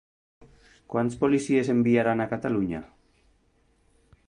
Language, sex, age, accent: Catalan, male, 40-49, valencià